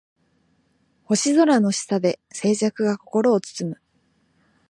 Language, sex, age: Japanese, female, 19-29